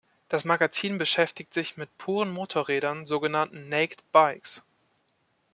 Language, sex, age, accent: German, male, 19-29, Deutschland Deutsch